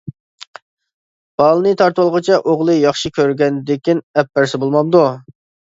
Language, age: Uyghur, 19-29